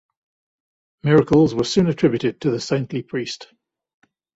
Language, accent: English, England English